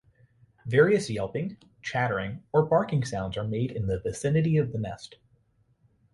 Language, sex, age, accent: English, male, 19-29, United States English